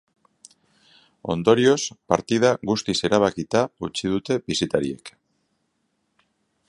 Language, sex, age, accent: Basque, male, 40-49, Mendebalekoa (Araba, Bizkaia, Gipuzkoako mendebaleko herri batzuk)